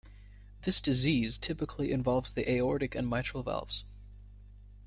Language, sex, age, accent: English, male, 19-29, United States English